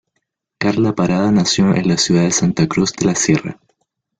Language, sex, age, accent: Spanish, male, 19-29, Chileno: Chile, Cuyo